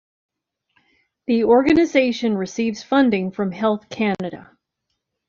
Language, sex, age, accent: English, female, 50-59, United States English